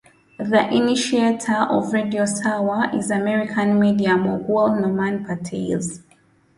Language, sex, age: English, female, 19-29